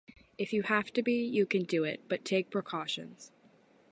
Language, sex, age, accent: English, female, under 19, United States English